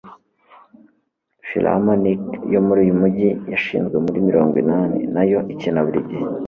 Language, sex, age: Kinyarwanda, male, 19-29